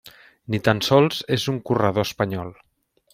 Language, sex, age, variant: Catalan, male, 30-39, Central